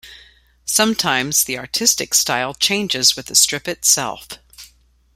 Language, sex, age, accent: English, female, 50-59, United States English